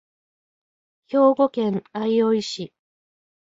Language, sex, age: Japanese, female, 50-59